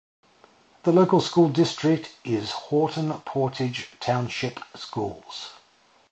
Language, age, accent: English, 50-59, Australian English